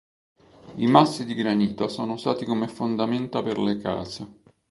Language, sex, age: Italian, male, 50-59